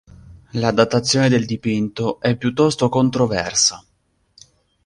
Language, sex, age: Italian, male, 19-29